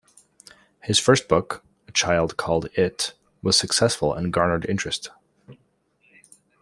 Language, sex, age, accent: English, male, 30-39, United States English